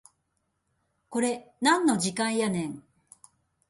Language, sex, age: Japanese, female, 60-69